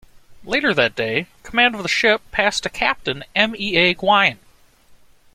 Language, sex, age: English, male, 19-29